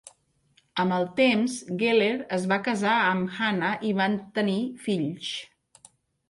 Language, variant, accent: Catalan, Central, central